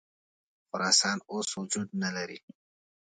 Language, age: Pashto, 19-29